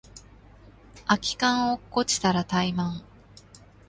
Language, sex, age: Japanese, female, 30-39